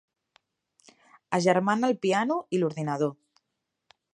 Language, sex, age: Catalan, female, 30-39